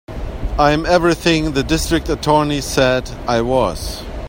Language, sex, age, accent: English, male, 40-49, United States English